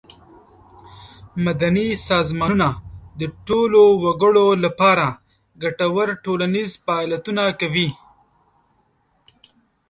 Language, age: Pashto, 19-29